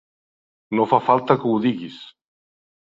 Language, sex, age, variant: Catalan, male, 60-69, Central